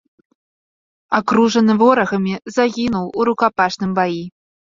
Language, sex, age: Belarusian, female, 19-29